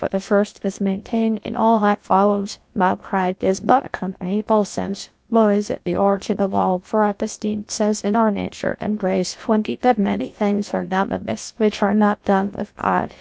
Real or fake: fake